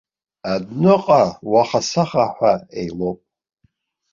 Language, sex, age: Abkhazian, male, 60-69